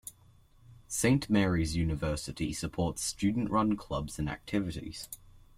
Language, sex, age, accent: English, male, under 19, Australian English